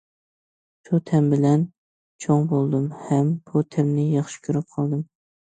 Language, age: Uyghur, 19-29